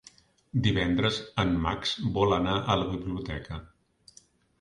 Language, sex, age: Catalan, male, 50-59